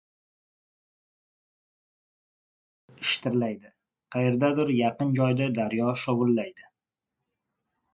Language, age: Uzbek, 30-39